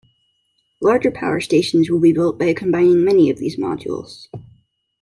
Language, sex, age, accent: English, female, 30-39, United States English